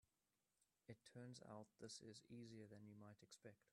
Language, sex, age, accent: English, male, under 19, Southern African (South Africa, Zimbabwe, Namibia)